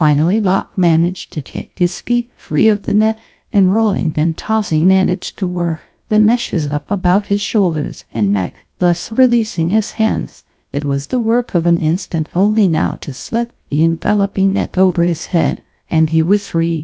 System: TTS, GlowTTS